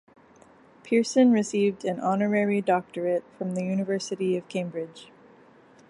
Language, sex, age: English, female, 40-49